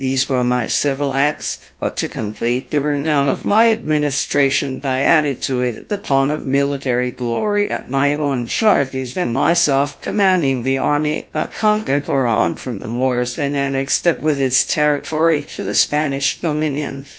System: TTS, GlowTTS